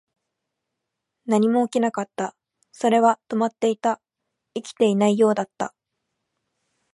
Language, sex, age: Japanese, female, 19-29